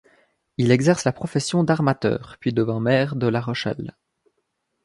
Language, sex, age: French, male, 30-39